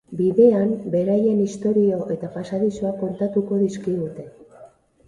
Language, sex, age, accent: Basque, female, 50-59, Erdialdekoa edo Nafarra (Gipuzkoa, Nafarroa)